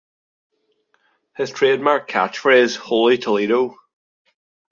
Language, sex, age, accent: English, male, under 19, Irish English